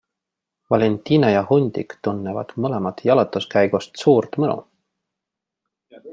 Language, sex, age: Estonian, male, 30-39